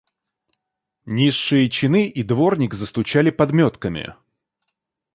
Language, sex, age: Russian, male, 19-29